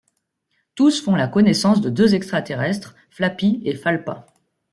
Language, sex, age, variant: French, female, 30-39, Français de métropole